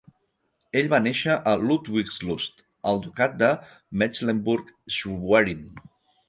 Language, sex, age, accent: Catalan, male, 40-49, Català central